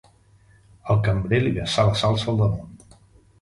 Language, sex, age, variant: Catalan, male, 50-59, Central